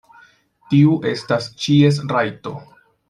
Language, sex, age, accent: Esperanto, male, 19-29, Internacia